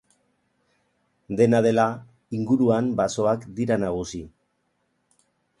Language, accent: Basque, Mendebalekoa (Araba, Bizkaia, Gipuzkoako mendebaleko herri batzuk)